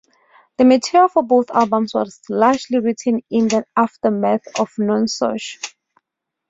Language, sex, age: English, female, 30-39